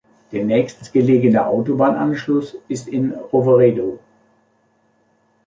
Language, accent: German, Deutschland Deutsch